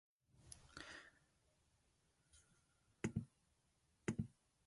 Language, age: English, 19-29